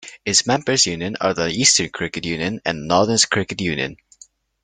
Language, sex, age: English, male, under 19